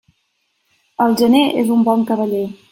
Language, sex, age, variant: Catalan, female, 19-29, Central